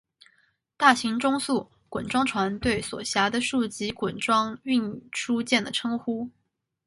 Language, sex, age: Chinese, female, 19-29